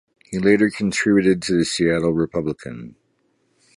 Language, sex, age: English, male, 40-49